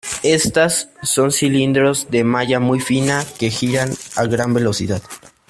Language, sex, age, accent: Spanish, male, under 19, México